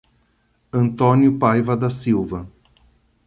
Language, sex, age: Portuguese, male, 60-69